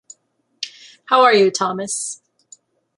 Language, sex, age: English, female, 30-39